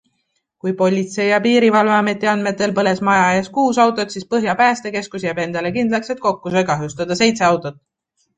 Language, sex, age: Estonian, female, 19-29